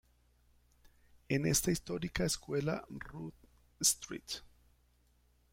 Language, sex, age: Spanish, male, 50-59